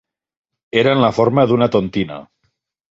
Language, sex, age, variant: Catalan, male, 40-49, Septentrional